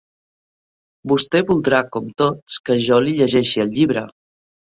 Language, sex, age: Catalan, female, 60-69